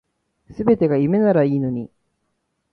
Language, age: Japanese, 19-29